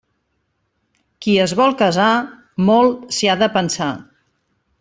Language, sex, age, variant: Catalan, female, 50-59, Central